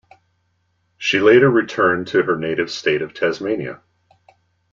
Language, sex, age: English, male, 40-49